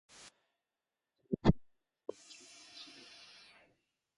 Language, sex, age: Japanese, female, 19-29